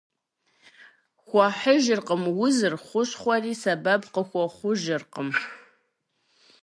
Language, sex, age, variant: Kabardian, female, 30-39, Адыгэбзэ (Къэбэрдей, Кирил, псоми зэдай)